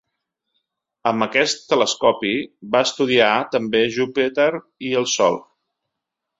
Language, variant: Catalan, Central